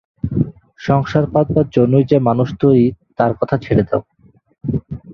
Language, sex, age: Bengali, male, 19-29